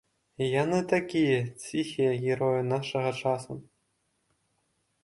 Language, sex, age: Belarusian, male, 19-29